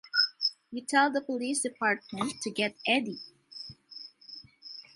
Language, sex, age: English, female, 19-29